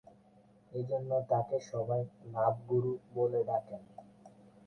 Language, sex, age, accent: Bengali, male, 19-29, Bengali; Bangla